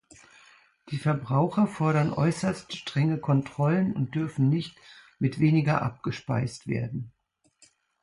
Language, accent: German, Deutschland Deutsch